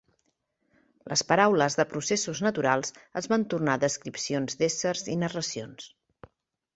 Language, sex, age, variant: Catalan, female, 40-49, Central